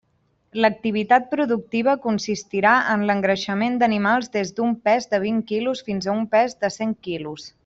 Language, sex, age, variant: Catalan, female, 19-29, Central